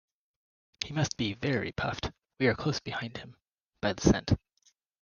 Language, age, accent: English, 30-39, United States English